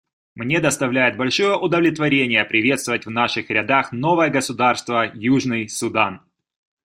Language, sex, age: Russian, male, 30-39